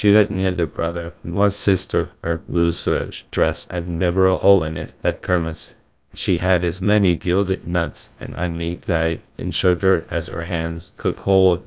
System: TTS, GlowTTS